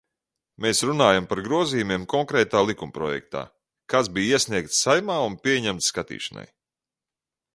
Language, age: Latvian, 30-39